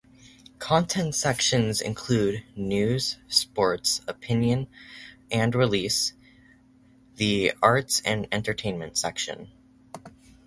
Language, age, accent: English, under 19, United States English